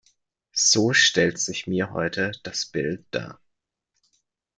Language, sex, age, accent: German, male, 19-29, Deutschland Deutsch